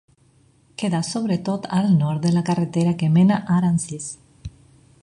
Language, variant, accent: Catalan, Central, central